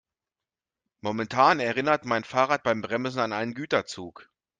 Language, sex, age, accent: German, male, 40-49, Deutschland Deutsch